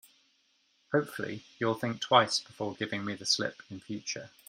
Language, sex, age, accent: English, male, 30-39, England English